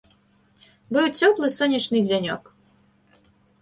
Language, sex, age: Belarusian, female, 19-29